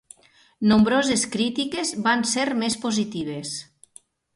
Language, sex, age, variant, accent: Catalan, female, 40-49, Nord-Occidental, nord-occidental